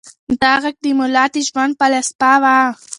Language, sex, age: Pashto, female, under 19